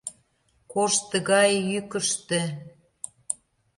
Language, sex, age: Mari, female, 60-69